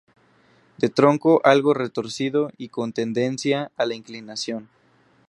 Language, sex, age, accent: Spanish, male, 19-29, México